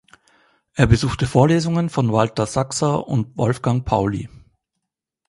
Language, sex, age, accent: German, male, 30-39, Österreichisches Deutsch